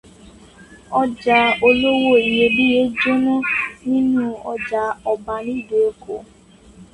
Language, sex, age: Yoruba, female, 19-29